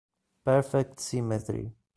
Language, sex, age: Italian, male, 30-39